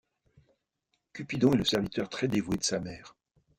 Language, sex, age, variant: French, male, 50-59, Français de métropole